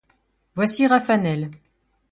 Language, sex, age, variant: French, female, 30-39, Français de métropole